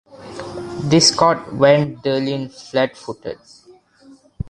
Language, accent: English, Malaysian English